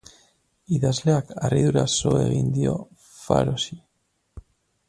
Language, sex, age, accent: Basque, male, 30-39, Mendebalekoa (Araba, Bizkaia, Gipuzkoako mendebaleko herri batzuk)